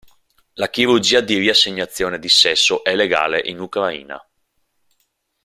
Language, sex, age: Italian, male, 30-39